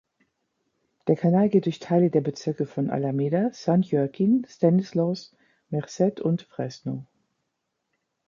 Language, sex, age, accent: German, female, 50-59, Deutschland Deutsch